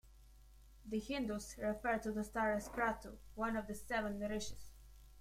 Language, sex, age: English, female, under 19